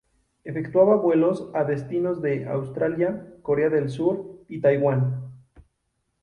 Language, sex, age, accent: Spanish, male, 19-29, México